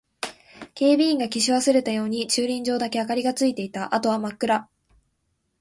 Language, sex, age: Japanese, female, 19-29